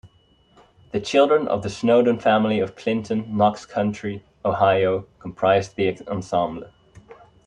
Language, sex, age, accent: English, male, 19-29, Dutch